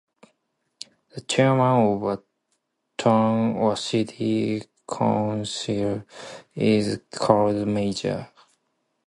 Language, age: English, 19-29